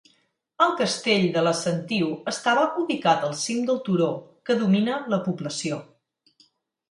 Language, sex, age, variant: Catalan, female, 40-49, Nord-Occidental